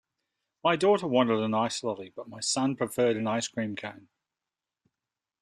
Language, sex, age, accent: English, male, 50-59, Australian English